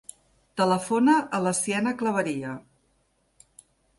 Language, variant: Catalan, Central